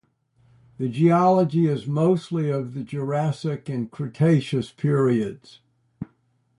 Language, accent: English, United States English